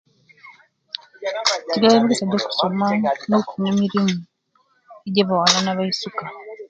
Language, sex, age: Kenyi, female, 19-29